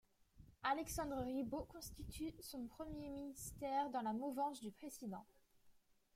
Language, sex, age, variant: French, female, under 19, Français de métropole